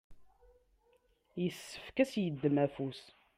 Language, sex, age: Kabyle, female, 19-29